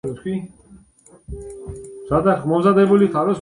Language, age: English, under 19